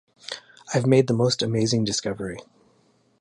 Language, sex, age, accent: English, male, 30-39, Canadian English